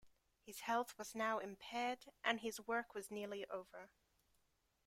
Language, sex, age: English, female, 19-29